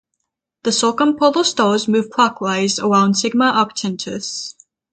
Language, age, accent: English, under 19, United States English